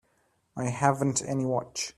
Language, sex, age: English, male, under 19